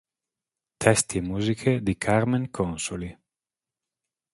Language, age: Italian, 40-49